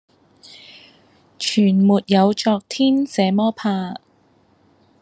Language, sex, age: Cantonese, female, 30-39